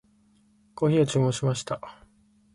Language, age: Japanese, 19-29